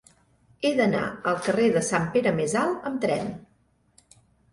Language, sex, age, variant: Catalan, female, 50-59, Central